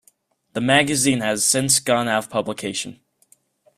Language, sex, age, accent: English, male, under 19, United States English